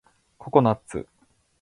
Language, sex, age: Japanese, male, 19-29